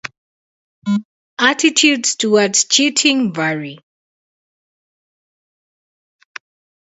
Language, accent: English, England English